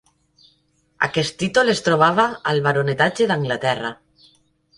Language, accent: Catalan, valencià